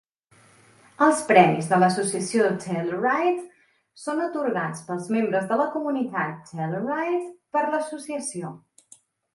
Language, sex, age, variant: Catalan, female, 40-49, Central